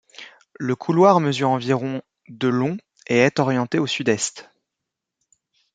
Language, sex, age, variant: French, male, 30-39, Français de métropole